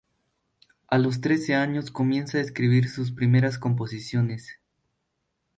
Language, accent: Spanish, México